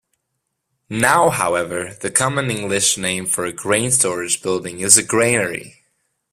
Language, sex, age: English, male, 19-29